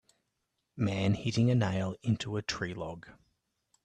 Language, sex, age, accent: English, male, 30-39, Australian English